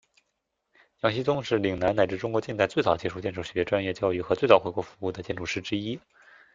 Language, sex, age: Chinese, male, 19-29